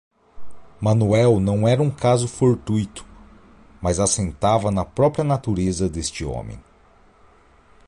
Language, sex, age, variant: Portuguese, male, 30-39, Portuguese (Brasil)